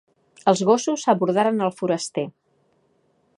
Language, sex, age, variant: Catalan, female, 50-59, Central